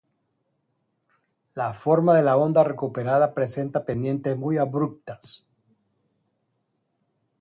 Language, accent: Spanish, Caribe: Cuba, Venezuela, Puerto Rico, República Dominicana, Panamá, Colombia caribeña, México caribeño, Costa del golfo de México